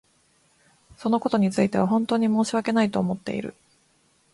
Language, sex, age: Japanese, female, 19-29